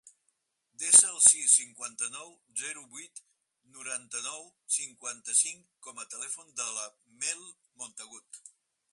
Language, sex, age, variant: Catalan, male, 60-69, Central